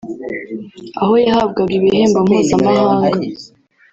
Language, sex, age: Kinyarwanda, female, 19-29